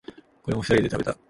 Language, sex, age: Japanese, male, 19-29